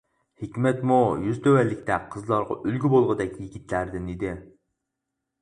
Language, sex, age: Uyghur, male, 19-29